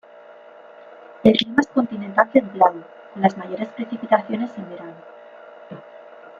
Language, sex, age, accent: Spanish, female, 19-29, España: Norte peninsular (Asturias, Castilla y León, Cantabria, País Vasco, Navarra, Aragón, La Rioja, Guadalajara, Cuenca)